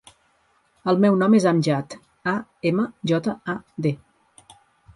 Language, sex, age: Catalan, female, 50-59